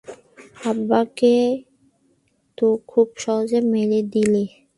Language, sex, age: Bengali, female, 19-29